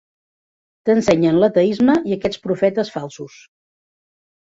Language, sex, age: Catalan, female, 50-59